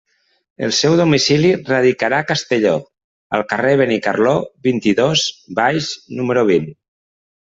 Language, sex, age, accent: Catalan, male, 40-49, valencià